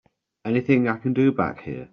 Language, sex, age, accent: English, male, 30-39, England English